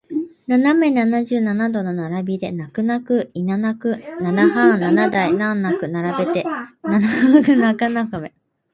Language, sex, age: Japanese, female, 30-39